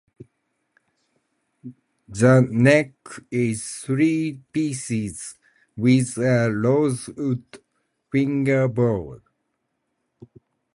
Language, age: English, 40-49